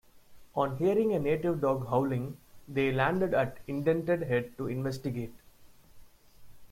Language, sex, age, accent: English, male, 19-29, India and South Asia (India, Pakistan, Sri Lanka)